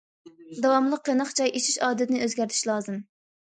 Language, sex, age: Uyghur, female, under 19